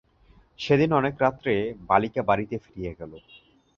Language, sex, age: Bengali, male, 19-29